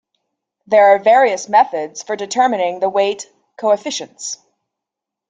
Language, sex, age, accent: English, female, 30-39, United States English